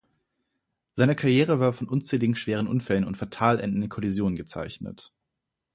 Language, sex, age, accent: German, male, 19-29, Deutschland Deutsch